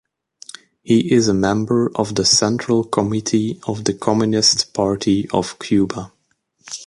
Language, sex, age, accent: English, male, 19-29, England English